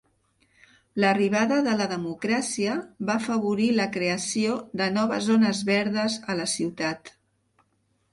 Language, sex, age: Catalan, female, 60-69